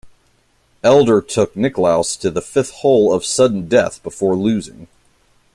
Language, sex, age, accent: English, male, 30-39, United States English